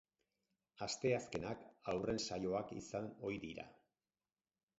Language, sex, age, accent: Basque, male, 60-69, Erdialdekoa edo Nafarra (Gipuzkoa, Nafarroa)